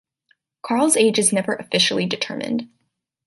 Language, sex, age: English, female, 19-29